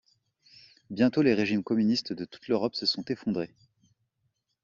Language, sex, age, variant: French, male, 30-39, Français de métropole